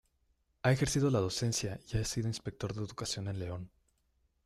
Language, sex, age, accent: Spanish, male, 19-29, México